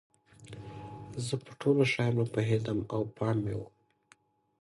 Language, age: Pashto, 19-29